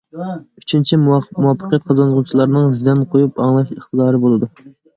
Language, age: Uyghur, 19-29